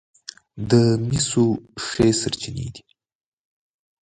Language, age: Pashto, 19-29